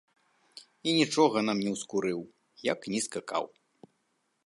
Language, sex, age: Belarusian, male, 40-49